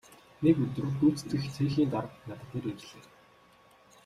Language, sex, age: Mongolian, male, 19-29